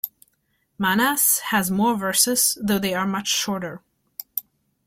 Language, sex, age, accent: English, female, 19-29, United States English